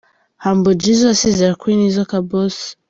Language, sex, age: Kinyarwanda, female, under 19